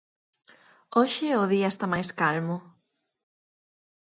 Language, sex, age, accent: Galician, female, 30-39, Normativo (estándar)